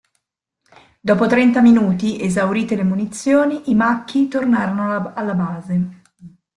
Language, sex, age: Italian, female, 40-49